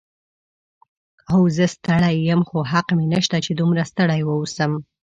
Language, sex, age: Pashto, female, under 19